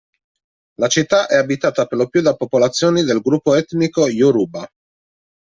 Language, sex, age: Italian, male, 30-39